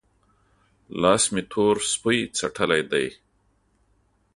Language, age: Pashto, 50-59